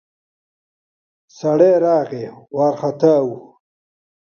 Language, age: Pashto, 30-39